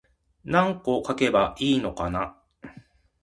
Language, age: Japanese, 50-59